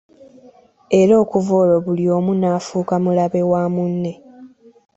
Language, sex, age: Ganda, female, 19-29